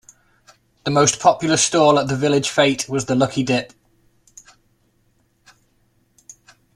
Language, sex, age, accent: English, male, 40-49, England English